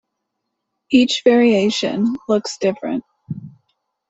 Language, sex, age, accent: English, female, 30-39, United States English